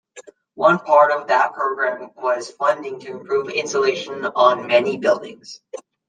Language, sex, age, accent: English, male, under 19, United States English